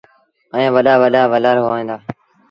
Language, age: Sindhi Bhil, 19-29